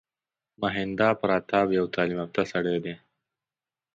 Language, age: Pashto, 19-29